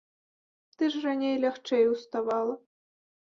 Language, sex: Belarusian, female